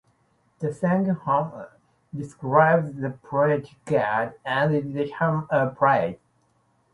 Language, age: English, 50-59